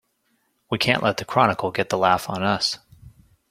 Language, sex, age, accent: English, male, 30-39, United States English